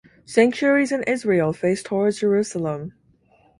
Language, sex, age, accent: English, female, 19-29, United States English